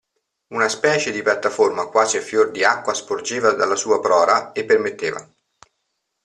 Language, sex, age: Italian, male, 40-49